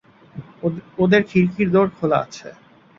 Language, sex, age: Bengali, male, 19-29